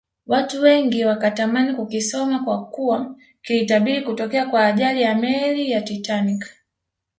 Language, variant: Swahili, Kiswahili cha Bara ya Tanzania